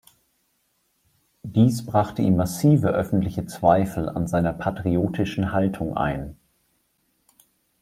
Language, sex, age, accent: German, male, 30-39, Deutschland Deutsch